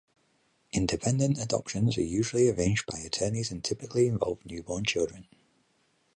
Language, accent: English, British English